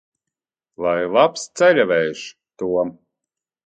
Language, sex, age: Latvian, male, 40-49